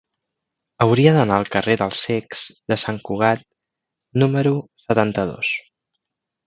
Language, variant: Catalan, Central